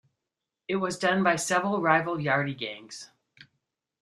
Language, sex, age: English, female, 50-59